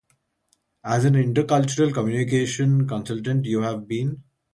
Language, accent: English, India and South Asia (India, Pakistan, Sri Lanka)